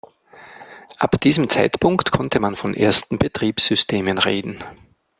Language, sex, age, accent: German, male, 40-49, Österreichisches Deutsch